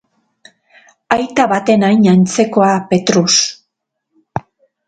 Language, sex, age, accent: Basque, female, 50-59, Mendebalekoa (Araba, Bizkaia, Gipuzkoako mendebaleko herri batzuk)